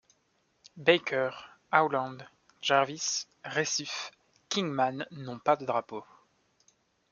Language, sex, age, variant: French, male, 19-29, Français de métropole